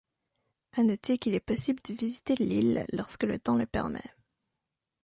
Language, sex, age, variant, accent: French, female, 19-29, Français d'Europe, Français de Suisse